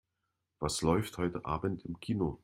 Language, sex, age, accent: German, male, 50-59, Deutschland Deutsch